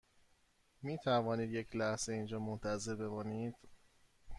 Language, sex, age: Persian, male, 30-39